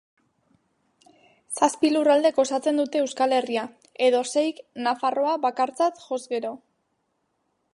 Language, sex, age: Basque, female, 19-29